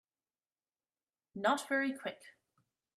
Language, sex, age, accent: English, female, 19-29, Canadian English